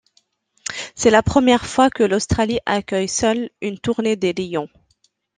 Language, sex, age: French, female, 30-39